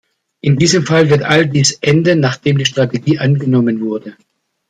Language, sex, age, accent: German, male, 60-69, Deutschland Deutsch